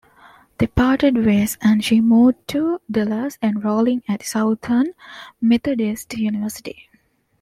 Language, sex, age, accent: English, female, 19-29, India and South Asia (India, Pakistan, Sri Lanka)